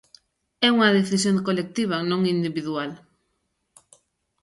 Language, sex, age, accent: Galician, female, 30-39, Oriental (común en zona oriental)